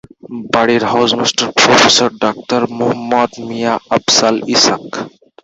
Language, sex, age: Bengali, male, 19-29